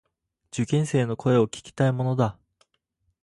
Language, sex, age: Japanese, male, under 19